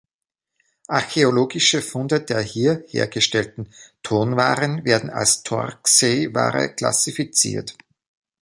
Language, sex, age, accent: German, male, 30-39, Österreichisches Deutsch